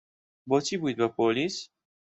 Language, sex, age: Central Kurdish, male, under 19